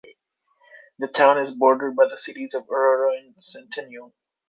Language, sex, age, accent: English, male, 19-29, United States English